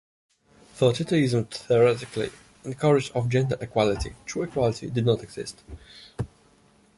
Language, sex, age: English, male, 30-39